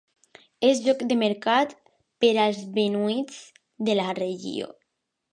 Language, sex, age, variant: Catalan, female, under 19, Alacantí